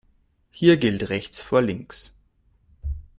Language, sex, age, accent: German, male, 19-29, Österreichisches Deutsch